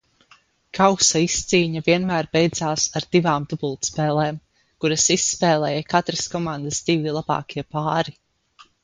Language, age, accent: Latvian, under 19, Vidzemes